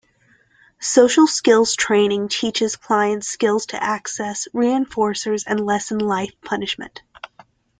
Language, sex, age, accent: English, female, 19-29, United States English